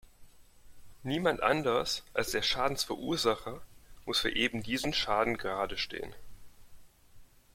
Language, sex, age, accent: German, male, 30-39, Deutschland Deutsch